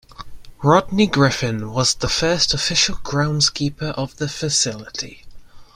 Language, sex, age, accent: English, male, under 19, England English